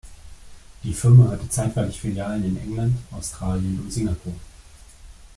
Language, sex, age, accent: German, male, 30-39, Deutschland Deutsch